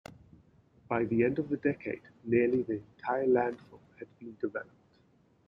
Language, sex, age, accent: English, male, 40-49, Southern African (South Africa, Zimbabwe, Namibia)